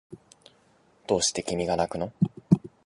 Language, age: Japanese, 19-29